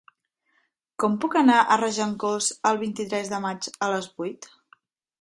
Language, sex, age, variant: Catalan, female, 19-29, Central